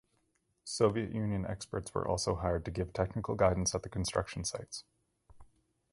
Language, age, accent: English, 30-39, Canadian English